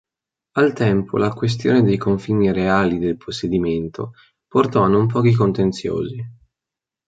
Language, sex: Italian, male